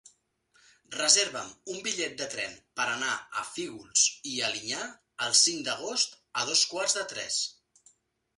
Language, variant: Catalan, Central